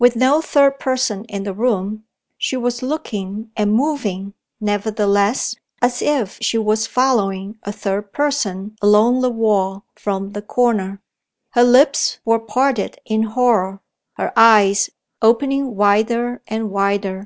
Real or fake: real